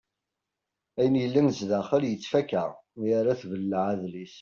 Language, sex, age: Kabyle, male, 30-39